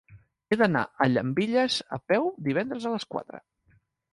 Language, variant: Catalan, Central